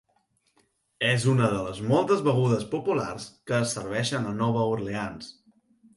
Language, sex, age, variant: Catalan, male, 19-29, Central